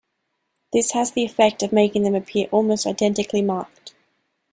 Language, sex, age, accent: English, female, 19-29, Australian English